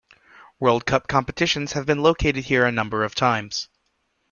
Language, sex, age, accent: English, male, 30-39, United States English